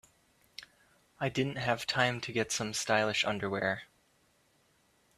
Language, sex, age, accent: English, male, 19-29, United States English